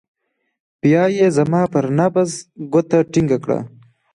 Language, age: Pashto, 19-29